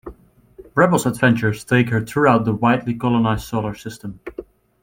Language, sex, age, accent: English, male, 19-29, England English